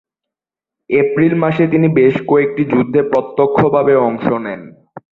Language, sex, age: Bengali, male, under 19